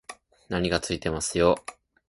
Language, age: Japanese, 19-29